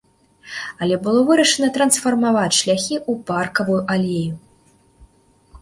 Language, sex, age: Belarusian, female, 19-29